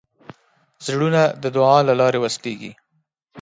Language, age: Pashto, 19-29